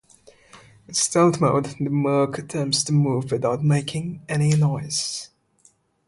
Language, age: English, 19-29